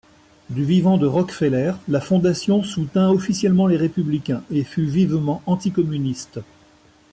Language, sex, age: French, male, 60-69